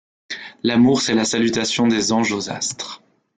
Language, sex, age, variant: French, male, 30-39, Français de métropole